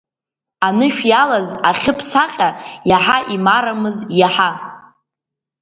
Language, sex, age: Abkhazian, female, under 19